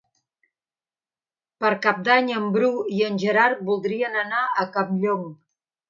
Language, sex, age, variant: Catalan, female, 50-59, Central